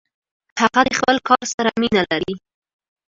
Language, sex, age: Pashto, female, 19-29